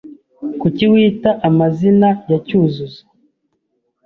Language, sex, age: Kinyarwanda, male, 19-29